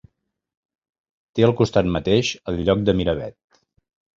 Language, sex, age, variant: Catalan, male, 50-59, Central